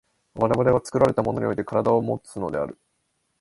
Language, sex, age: Japanese, male, 19-29